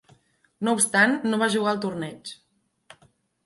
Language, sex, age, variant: Catalan, female, 19-29, Central